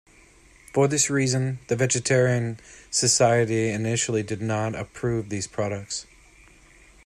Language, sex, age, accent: English, male, 30-39, United States English